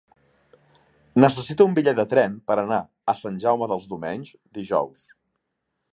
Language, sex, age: Catalan, male, 40-49